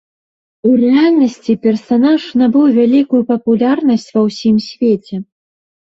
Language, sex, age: Belarusian, female, 19-29